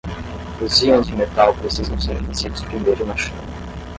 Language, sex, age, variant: Portuguese, male, 19-29, Portuguese (Brasil)